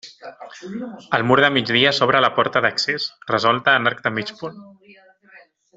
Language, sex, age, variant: Catalan, male, 30-39, Central